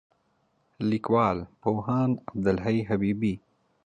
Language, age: Pashto, 19-29